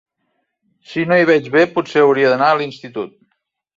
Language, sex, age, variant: Catalan, male, 50-59, Central